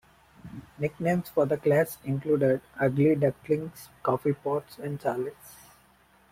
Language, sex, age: English, male, 19-29